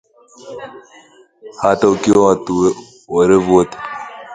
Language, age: Swahili, 19-29